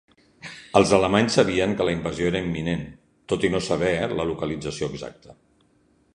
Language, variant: Catalan, Central